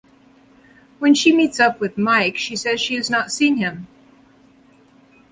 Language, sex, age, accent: English, female, 50-59, United States English